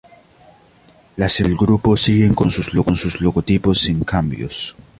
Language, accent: Spanish, Andino-Pacífico: Colombia, Perú, Ecuador, oeste de Bolivia y Venezuela andina